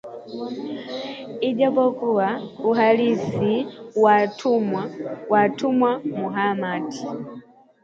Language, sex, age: Swahili, female, 19-29